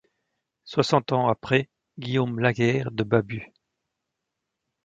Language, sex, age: French, male, 40-49